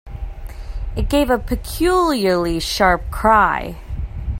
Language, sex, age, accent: English, female, 30-39, United States English